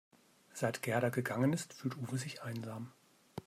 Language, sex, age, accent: German, male, 50-59, Deutschland Deutsch